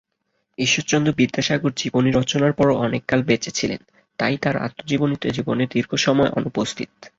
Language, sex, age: Bengali, male, 19-29